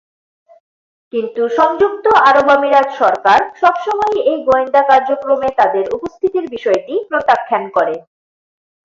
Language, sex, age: Bengali, female, 19-29